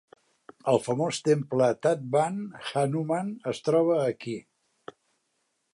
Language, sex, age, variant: Catalan, male, 60-69, Central